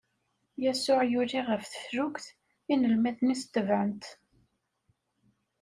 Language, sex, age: Kabyle, female, 30-39